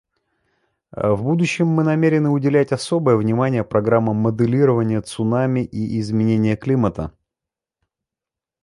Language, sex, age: Russian, male, 30-39